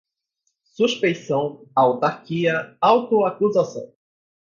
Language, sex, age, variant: Portuguese, male, 19-29, Portuguese (Brasil)